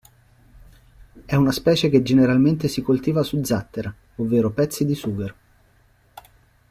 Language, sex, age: Italian, male, 40-49